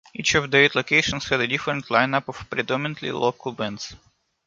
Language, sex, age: English, male, 19-29